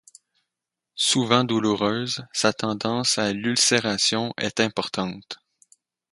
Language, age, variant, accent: French, 19-29, Français d'Amérique du Nord, Français du Canada